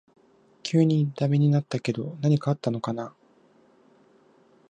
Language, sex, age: Japanese, male, 19-29